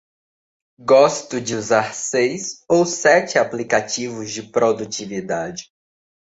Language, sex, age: Portuguese, male, 19-29